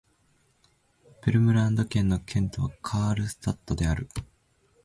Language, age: Japanese, 19-29